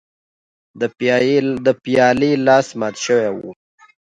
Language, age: Pashto, 30-39